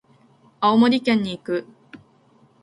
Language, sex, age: Japanese, female, 19-29